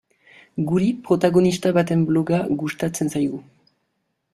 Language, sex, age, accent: Basque, male, 19-29, Nafar-lapurtarra edo Zuberotarra (Lapurdi, Nafarroa Beherea, Zuberoa)